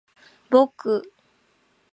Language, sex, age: Japanese, female, 19-29